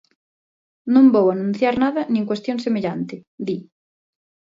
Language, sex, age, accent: Galician, female, 19-29, Normativo (estándar)